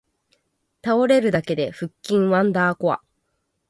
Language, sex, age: Japanese, female, 30-39